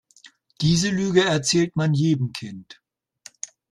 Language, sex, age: German, male, 60-69